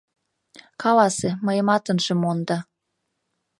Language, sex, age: Mari, female, 19-29